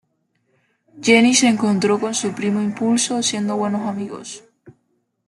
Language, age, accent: Spanish, 19-29, Caribe: Cuba, Venezuela, Puerto Rico, República Dominicana, Panamá, Colombia caribeña, México caribeño, Costa del golfo de México